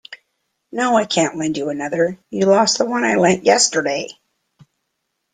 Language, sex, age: English, female, 50-59